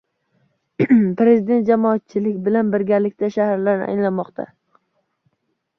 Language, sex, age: Uzbek, male, 19-29